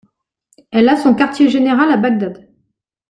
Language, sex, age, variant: French, female, 30-39, Français de métropole